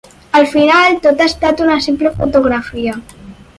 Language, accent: Catalan, valencià